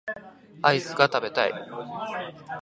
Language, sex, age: Japanese, male, 19-29